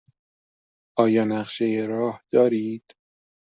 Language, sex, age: Persian, male, 30-39